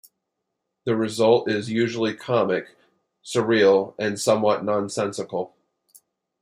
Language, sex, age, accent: English, male, 30-39, United States English